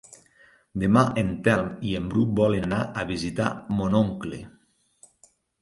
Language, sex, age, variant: Catalan, male, 40-49, Nord-Occidental